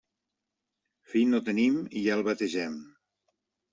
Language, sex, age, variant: Catalan, male, 50-59, Central